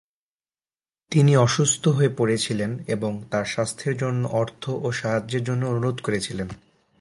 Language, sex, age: Bengali, male, 19-29